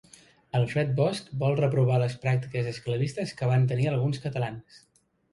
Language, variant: Catalan, Central